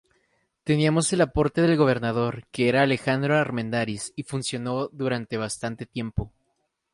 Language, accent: Spanish, México